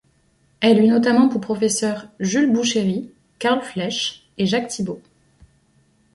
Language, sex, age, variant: French, female, 19-29, Français de métropole